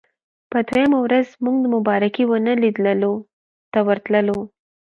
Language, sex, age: Pashto, female, 40-49